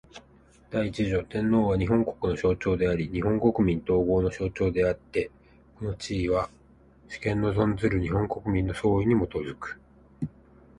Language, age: Japanese, 30-39